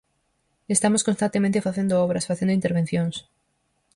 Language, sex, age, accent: Galician, female, 19-29, Oriental (común en zona oriental)